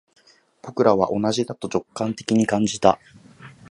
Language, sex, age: Japanese, male, 19-29